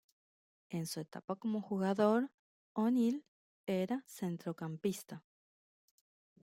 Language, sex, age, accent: Spanish, female, 30-39, Rioplatense: Argentina, Uruguay, este de Bolivia, Paraguay